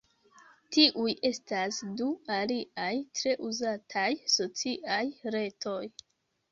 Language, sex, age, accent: Esperanto, female, 19-29, Internacia